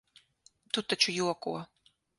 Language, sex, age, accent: Latvian, female, 30-39, Kurzeme